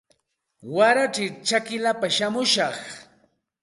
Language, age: Santa Ana de Tusi Pasco Quechua, 40-49